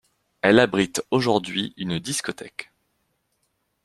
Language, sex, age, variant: French, male, 30-39, Français de métropole